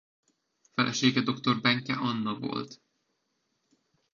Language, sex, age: Hungarian, male, 19-29